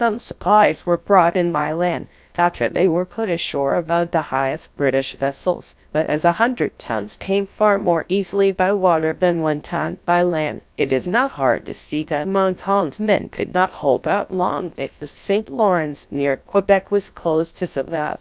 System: TTS, GlowTTS